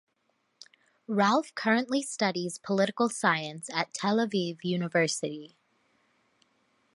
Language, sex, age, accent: English, female, 19-29, United States English